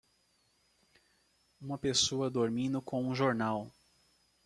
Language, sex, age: Portuguese, male, 30-39